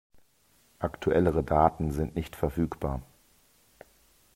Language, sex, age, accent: German, male, 40-49, Deutschland Deutsch